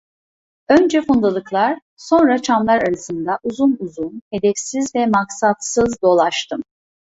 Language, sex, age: Turkish, female, 50-59